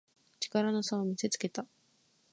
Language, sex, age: Japanese, female, 19-29